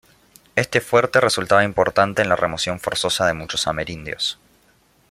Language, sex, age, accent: Spanish, male, 19-29, Rioplatense: Argentina, Uruguay, este de Bolivia, Paraguay